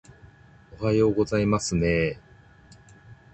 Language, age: Japanese, 40-49